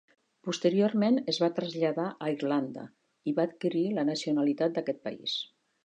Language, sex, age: Catalan, female, 60-69